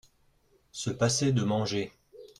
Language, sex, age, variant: French, male, 40-49, Français de métropole